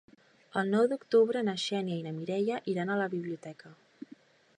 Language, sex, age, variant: Catalan, female, 19-29, Central